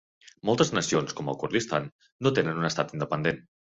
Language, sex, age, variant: Catalan, male, 30-39, Central